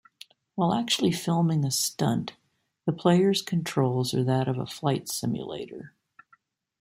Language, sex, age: English, female, 60-69